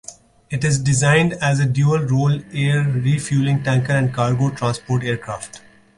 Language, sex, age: English, male, 40-49